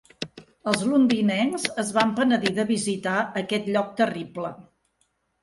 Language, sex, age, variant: Catalan, female, 60-69, Central